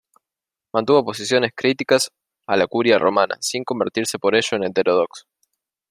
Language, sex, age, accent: Spanish, male, 19-29, Rioplatense: Argentina, Uruguay, este de Bolivia, Paraguay